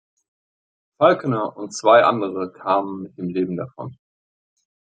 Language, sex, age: German, male, 19-29